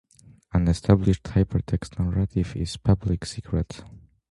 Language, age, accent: English, under 19, United States English